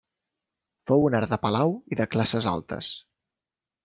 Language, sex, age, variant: Catalan, male, 30-39, Central